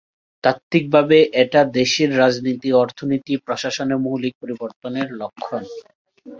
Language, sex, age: Bengali, male, 19-29